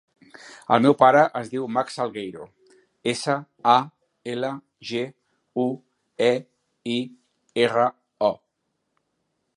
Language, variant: Catalan, Central